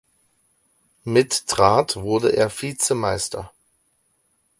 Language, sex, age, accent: German, male, 30-39, Deutschland Deutsch